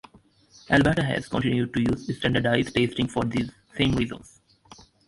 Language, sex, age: English, male, under 19